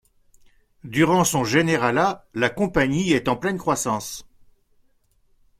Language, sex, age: French, male, 60-69